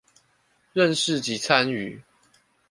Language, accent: Chinese, 出生地：臺北市